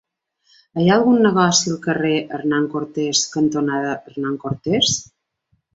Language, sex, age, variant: Catalan, female, 50-59, Balear